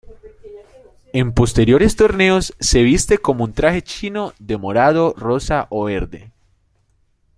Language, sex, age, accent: Spanish, male, 19-29, Caribe: Cuba, Venezuela, Puerto Rico, República Dominicana, Panamá, Colombia caribeña, México caribeño, Costa del golfo de México